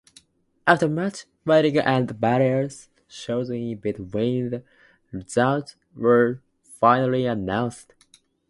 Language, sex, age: English, male, 19-29